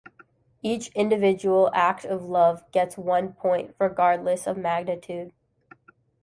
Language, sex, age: English, female, 19-29